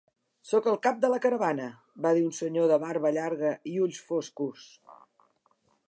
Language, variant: Catalan, Central